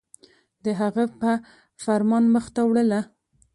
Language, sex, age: Pashto, female, 19-29